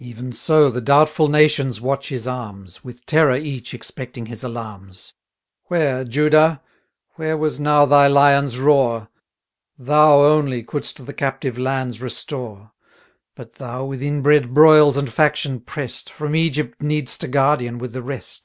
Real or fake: real